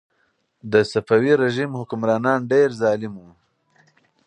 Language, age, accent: Pashto, 30-39, کندهارۍ لهجه